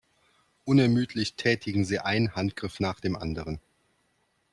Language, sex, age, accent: German, male, 40-49, Deutschland Deutsch